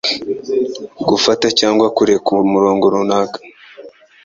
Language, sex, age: Kinyarwanda, male, 19-29